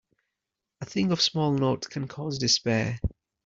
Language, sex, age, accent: English, male, 30-39, England English